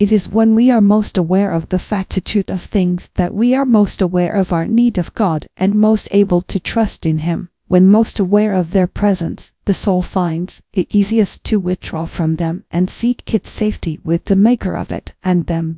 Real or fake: fake